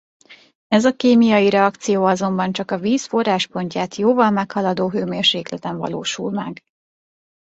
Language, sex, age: Hungarian, female, 19-29